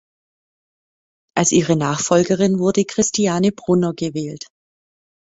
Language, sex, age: German, female, 30-39